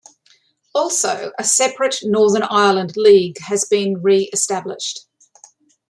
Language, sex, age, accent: English, female, 50-59, Australian English